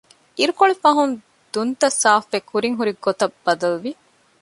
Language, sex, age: Divehi, female, 40-49